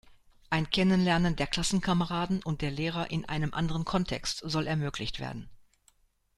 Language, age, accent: German, 60-69, Deutschland Deutsch